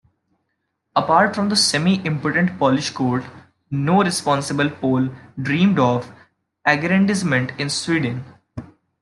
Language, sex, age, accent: English, male, 19-29, India and South Asia (India, Pakistan, Sri Lanka)